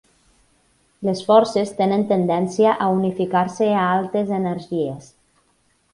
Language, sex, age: Catalan, female, 30-39